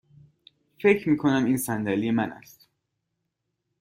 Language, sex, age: Persian, male, 19-29